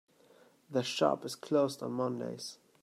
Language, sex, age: English, male, 19-29